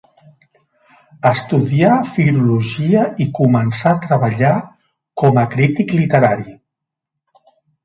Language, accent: Catalan, Barceloní